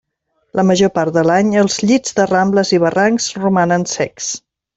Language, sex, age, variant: Catalan, female, 50-59, Central